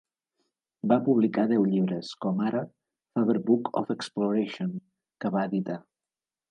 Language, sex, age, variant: Catalan, male, 50-59, Central